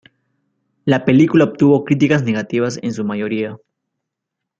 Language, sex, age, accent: Spanish, male, 19-29, Andino-Pacífico: Colombia, Perú, Ecuador, oeste de Bolivia y Venezuela andina